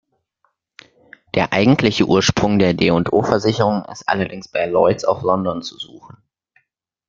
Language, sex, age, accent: German, male, under 19, Deutschland Deutsch